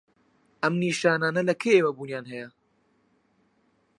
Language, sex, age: Central Kurdish, male, 19-29